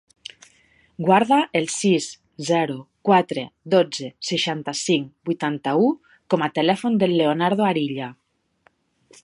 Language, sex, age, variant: Catalan, female, 50-59, Nord-Occidental